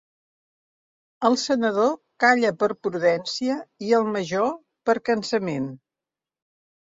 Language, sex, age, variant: Catalan, female, 60-69, Central